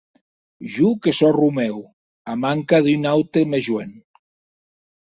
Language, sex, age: Occitan, male, 60-69